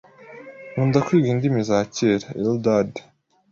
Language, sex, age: Kinyarwanda, male, 40-49